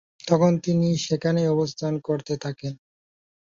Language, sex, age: Bengali, male, 19-29